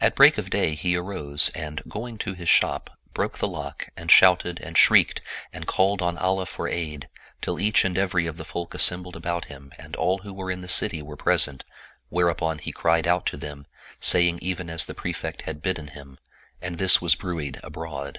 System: none